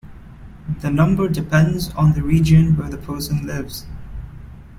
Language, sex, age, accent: English, male, 19-29, India and South Asia (India, Pakistan, Sri Lanka)